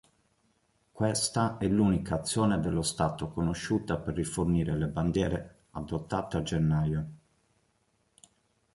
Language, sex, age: Italian, male, 30-39